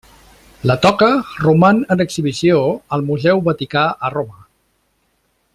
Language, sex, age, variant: Catalan, male, 60-69, Central